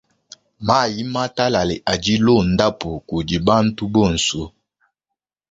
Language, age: Luba-Lulua, 19-29